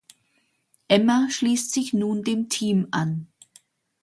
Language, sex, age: German, female, 60-69